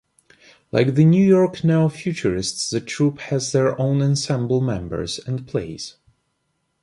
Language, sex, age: English, male, 30-39